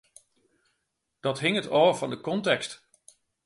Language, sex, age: Western Frisian, male, 50-59